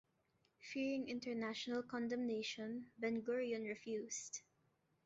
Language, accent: English, Filipino